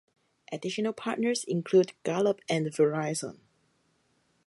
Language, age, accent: English, 30-39, Hong Kong English